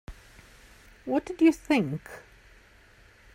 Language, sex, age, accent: English, female, 50-59, Southern African (South Africa, Zimbabwe, Namibia)